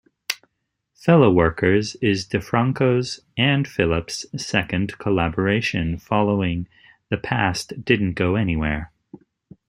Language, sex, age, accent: English, male, 30-39, United States English